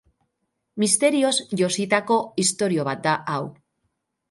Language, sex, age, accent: Basque, female, 50-59, Mendebalekoa (Araba, Bizkaia, Gipuzkoako mendebaleko herri batzuk)